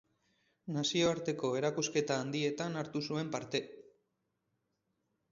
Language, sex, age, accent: Basque, male, 30-39, Mendebalekoa (Araba, Bizkaia, Gipuzkoako mendebaleko herri batzuk)